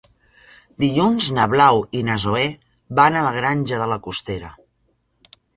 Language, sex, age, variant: Catalan, female, 50-59, Central